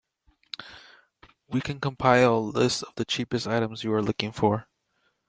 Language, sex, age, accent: English, male, 19-29, United States English